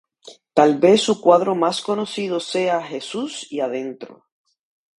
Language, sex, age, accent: Spanish, female, 50-59, Caribe: Cuba, Venezuela, Puerto Rico, República Dominicana, Panamá, Colombia caribeña, México caribeño, Costa del golfo de México